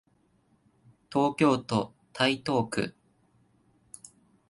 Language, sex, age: Japanese, male, 19-29